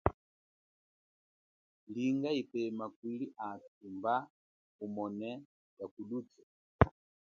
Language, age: Chokwe, 40-49